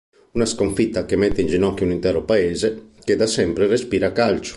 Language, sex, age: Italian, male, 50-59